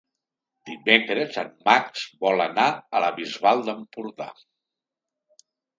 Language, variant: Catalan, Nord-Occidental